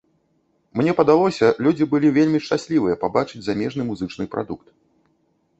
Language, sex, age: Belarusian, male, 40-49